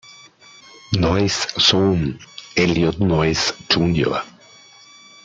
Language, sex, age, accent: German, male, 40-49, Österreichisches Deutsch